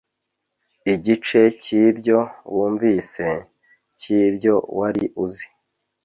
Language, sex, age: Kinyarwanda, male, 30-39